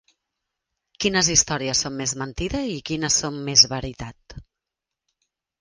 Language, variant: Catalan, Central